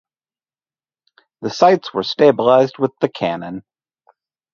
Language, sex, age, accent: English, male, 30-39, United States English